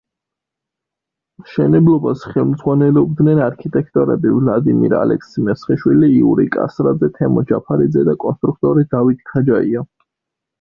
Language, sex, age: Georgian, male, 19-29